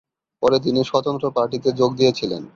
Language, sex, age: Bengali, male, 19-29